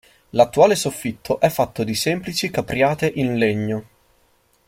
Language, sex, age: Italian, male, 19-29